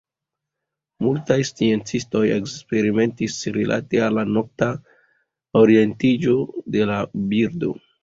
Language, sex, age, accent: Esperanto, male, 30-39, Internacia